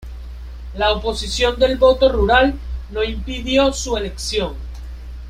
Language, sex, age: Spanish, male, 19-29